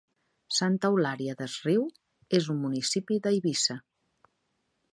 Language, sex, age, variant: Catalan, female, 40-49, Central